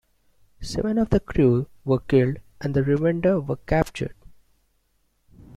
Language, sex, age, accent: English, male, 19-29, India and South Asia (India, Pakistan, Sri Lanka)